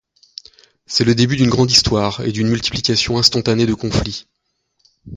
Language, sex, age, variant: French, male, 40-49, Français de métropole